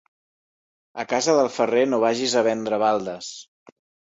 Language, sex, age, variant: Catalan, male, 30-39, Central